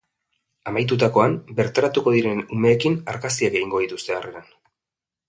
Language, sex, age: Basque, male, 19-29